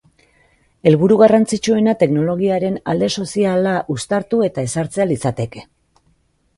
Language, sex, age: Basque, female, 40-49